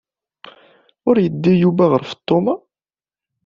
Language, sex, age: Kabyle, male, 19-29